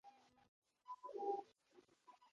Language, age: English, 19-29